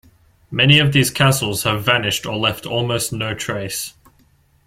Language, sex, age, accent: English, male, under 19, Australian English